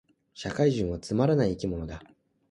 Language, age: Japanese, 19-29